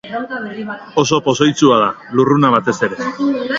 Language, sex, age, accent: Basque, male, 30-39, Erdialdekoa edo Nafarra (Gipuzkoa, Nafarroa)